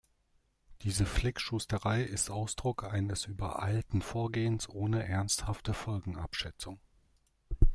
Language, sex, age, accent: German, male, 30-39, Deutschland Deutsch